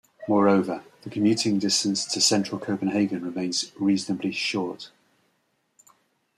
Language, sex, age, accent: English, male, 50-59, England English